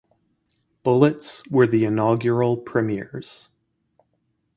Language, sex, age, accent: English, male, 30-39, United States English